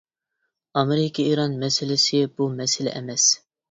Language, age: Uyghur, 30-39